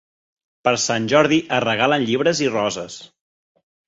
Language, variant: Catalan, Central